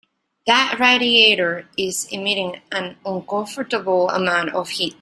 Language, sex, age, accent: English, female, 19-29, England English